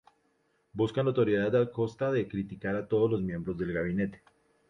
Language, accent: Spanish, Andino-Pacífico: Colombia, Perú, Ecuador, oeste de Bolivia y Venezuela andina